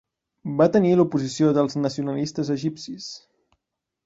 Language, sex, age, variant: Catalan, male, 19-29, Central